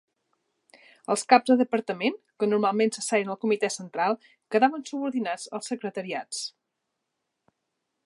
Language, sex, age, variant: Catalan, female, 40-49, Central